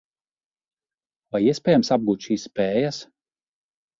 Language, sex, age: Latvian, male, 40-49